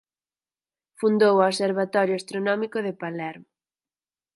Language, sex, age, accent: Galician, female, 19-29, Central (sen gheada)